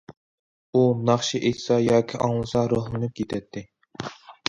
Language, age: Uyghur, 19-29